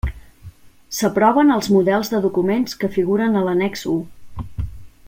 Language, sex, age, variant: Catalan, female, 40-49, Central